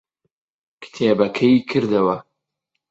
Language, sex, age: Central Kurdish, male, 19-29